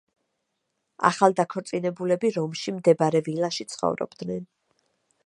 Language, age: Georgian, 30-39